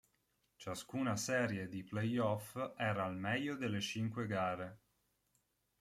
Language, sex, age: Italian, male, 19-29